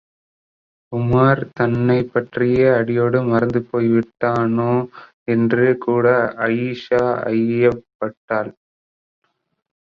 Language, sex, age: Tamil, male, 19-29